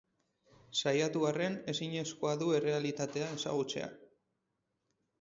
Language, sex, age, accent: Basque, male, 30-39, Mendebalekoa (Araba, Bizkaia, Gipuzkoako mendebaleko herri batzuk)